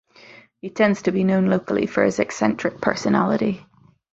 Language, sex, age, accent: English, female, 30-39, Northern Irish; yorkshire